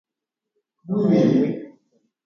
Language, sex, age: Guarani, male, 19-29